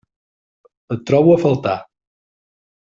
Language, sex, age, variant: Catalan, male, 40-49, Central